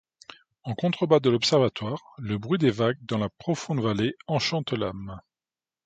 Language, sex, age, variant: French, male, 40-49, Français de métropole